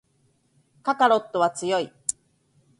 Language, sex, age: Japanese, female, 40-49